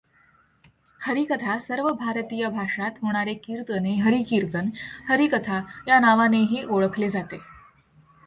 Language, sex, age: Marathi, female, under 19